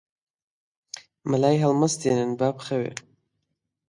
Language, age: Central Kurdish, 19-29